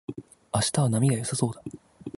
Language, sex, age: Japanese, male, under 19